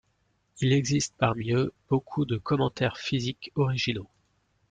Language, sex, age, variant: French, male, 19-29, Français de métropole